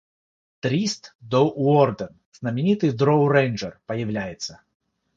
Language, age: Russian, 30-39